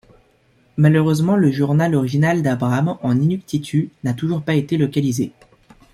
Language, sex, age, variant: French, male, 19-29, Français de métropole